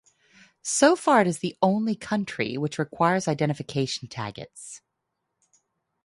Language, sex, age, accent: English, male, 40-49, United States English